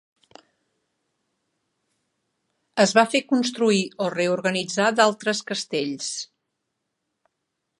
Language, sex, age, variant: Catalan, female, 60-69, Central